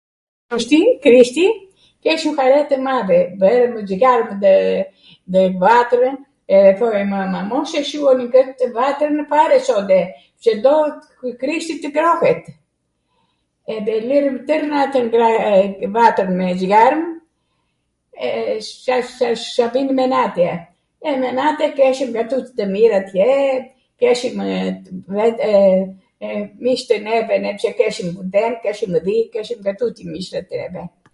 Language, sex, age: Arvanitika Albanian, female, 70-79